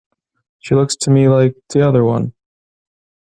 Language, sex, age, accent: English, male, 19-29, United States English